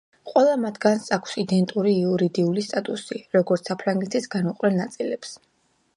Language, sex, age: Georgian, female, 19-29